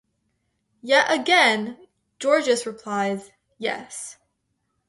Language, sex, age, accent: English, female, under 19, United States English